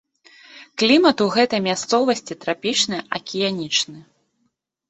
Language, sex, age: Belarusian, female, 30-39